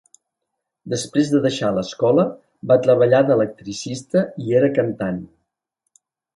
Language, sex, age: Catalan, male, 50-59